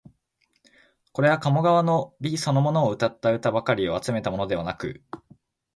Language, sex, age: Japanese, male, 19-29